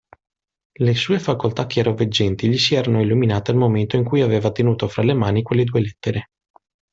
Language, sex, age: Italian, male, 30-39